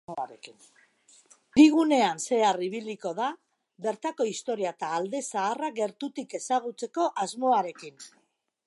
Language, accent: Basque, Mendebalekoa (Araba, Bizkaia, Gipuzkoako mendebaleko herri batzuk)